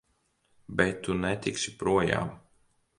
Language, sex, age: Latvian, male, 30-39